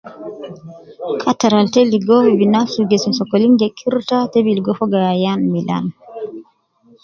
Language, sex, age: Nubi, female, 30-39